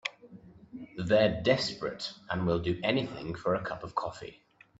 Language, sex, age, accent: English, male, 30-39, England English